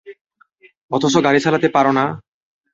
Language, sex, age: Bengali, male, 19-29